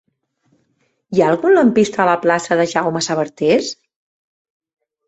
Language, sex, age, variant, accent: Catalan, female, 40-49, Central, Barcelonès